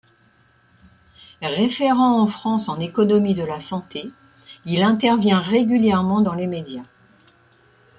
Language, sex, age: French, female, 60-69